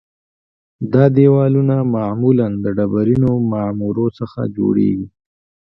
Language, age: Pashto, 19-29